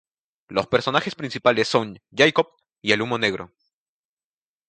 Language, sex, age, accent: Spanish, male, under 19, Andino-Pacífico: Colombia, Perú, Ecuador, oeste de Bolivia y Venezuela andina